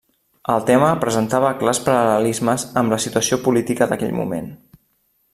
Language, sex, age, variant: Catalan, male, 30-39, Central